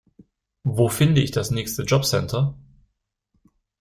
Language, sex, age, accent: German, male, 19-29, Deutschland Deutsch